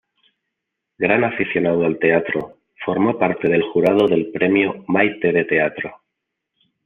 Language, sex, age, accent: Spanish, male, 30-39, España: Centro-Sur peninsular (Madrid, Toledo, Castilla-La Mancha)